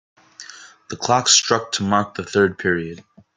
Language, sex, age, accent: English, male, 19-29, United States English